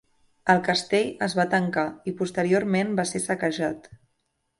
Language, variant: Catalan, Central